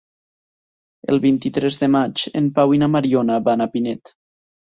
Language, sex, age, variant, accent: Catalan, male, under 19, Nord-Occidental, Tortosí